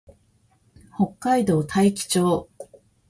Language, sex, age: Japanese, female, 50-59